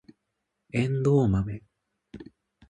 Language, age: Japanese, 19-29